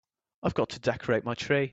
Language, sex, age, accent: English, male, 19-29, England English